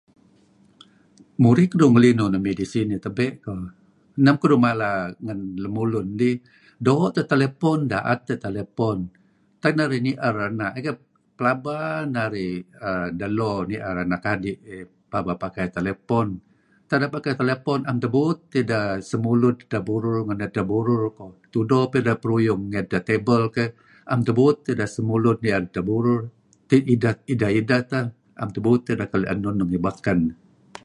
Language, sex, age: Kelabit, male, 70-79